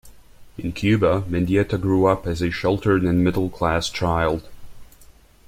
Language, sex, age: English, male, 19-29